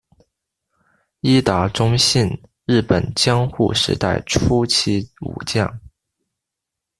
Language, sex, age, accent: Chinese, male, under 19, 出生地：广东省